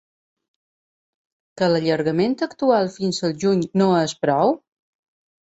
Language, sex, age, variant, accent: Catalan, female, 40-49, Balear, mallorquí